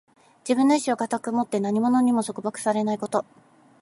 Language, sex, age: Japanese, female, 30-39